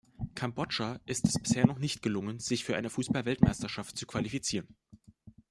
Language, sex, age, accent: German, male, 19-29, Deutschland Deutsch